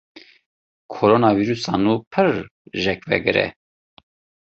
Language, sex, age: Kurdish, male, 40-49